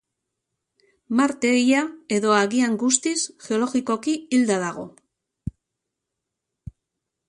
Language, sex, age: Basque, female, 50-59